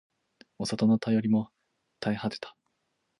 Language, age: Japanese, 19-29